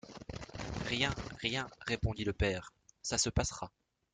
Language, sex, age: French, male, 19-29